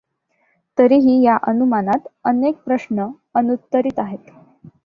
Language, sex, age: Marathi, female, under 19